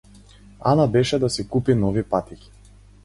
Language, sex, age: Macedonian, male, 19-29